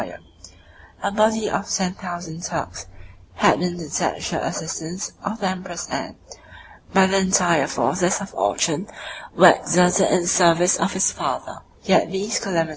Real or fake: real